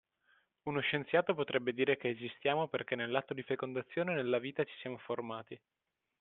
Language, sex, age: Italian, male, 19-29